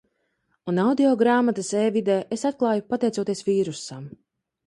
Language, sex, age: Latvian, female, 40-49